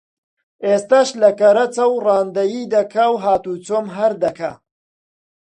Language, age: Central Kurdish, 30-39